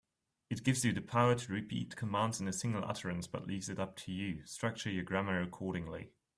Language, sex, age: English, male, 19-29